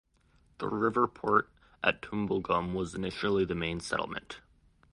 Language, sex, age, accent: English, male, 19-29, United States English